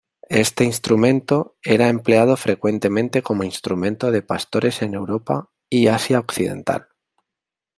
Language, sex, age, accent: Spanish, male, 30-39, España: Centro-Sur peninsular (Madrid, Toledo, Castilla-La Mancha)